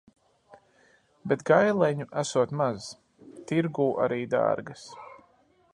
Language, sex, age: Latvian, male, 30-39